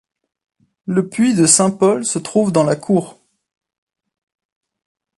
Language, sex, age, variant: French, male, 19-29, Français de métropole